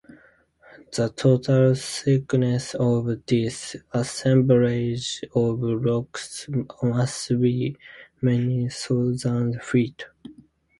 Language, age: English, 19-29